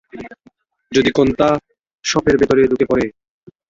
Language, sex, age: Bengali, male, 19-29